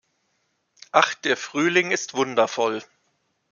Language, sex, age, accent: German, male, 40-49, Deutschland Deutsch